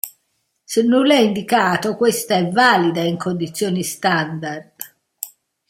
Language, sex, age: Italian, female, 60-69